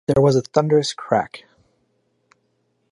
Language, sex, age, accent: English, male, 30-39, Canadian English